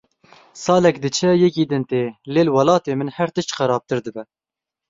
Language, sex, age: Kurdish, male, 19-29